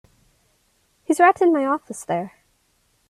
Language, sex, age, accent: English, female, under 19, United States English